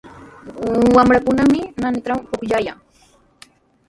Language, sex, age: Sihuas Ancash Quechua, female, 19-29